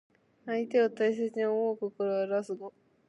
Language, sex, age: Japanese, female, 19-29